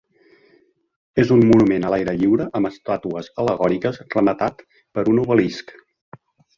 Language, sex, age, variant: Catalan, male, 50-59, Central